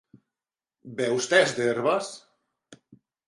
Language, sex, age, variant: Catalan, male, 50-59, Central